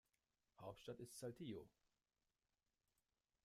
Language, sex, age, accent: German, male, 30-39, Deutschland Deutsch